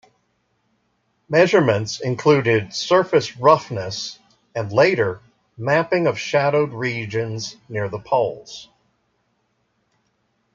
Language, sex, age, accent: English, male, 40-49, United States English